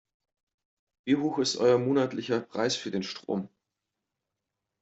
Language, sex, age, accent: German, male, 19-29, Deutschland Deutsch